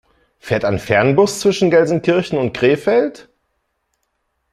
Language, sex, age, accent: German, male, 50-59, Deutschland Deutsch